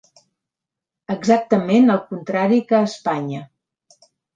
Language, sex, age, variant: Catalan, female, 50-59, Central